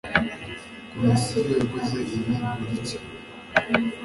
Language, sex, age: Kinyarwanda, male, under 19